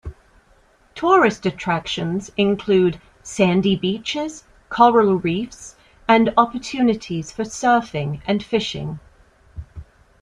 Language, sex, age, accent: English, female, 40-49, England English